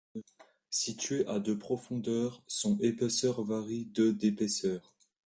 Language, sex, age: French, male, 19-29